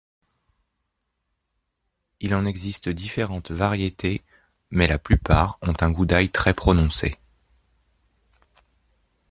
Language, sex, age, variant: French, male, 30-39, Français de métropole